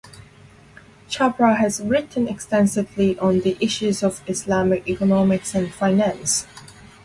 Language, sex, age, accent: English, female, 19-29, Hong Kong English